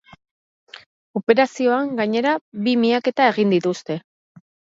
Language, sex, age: Basque, female, 40-49